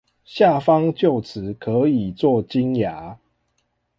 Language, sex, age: Chinese, male, 19-29